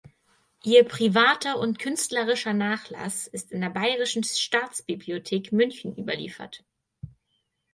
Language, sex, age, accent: German, female, 19-29, Deutschland Deutsch